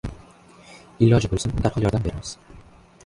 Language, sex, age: Uzbek, male, under 19